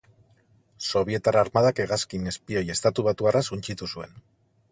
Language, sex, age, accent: Basque, male, 40-49, Mendebalekoa (Araba, Bizkaia, Gipuzkoako mendebaleko herri batzuk)